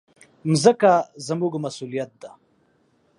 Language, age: Pashto, 30-39